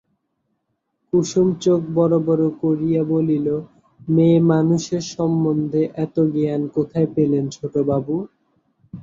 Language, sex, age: Bengali, male, under 19